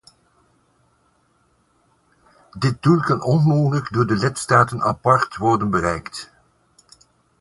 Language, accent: Dutch, Belgisch Nederlands